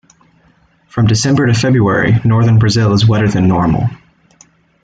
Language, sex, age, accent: English, male, 19-29, United States English